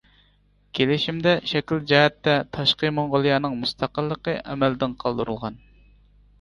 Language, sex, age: Uyghur, female, 40-49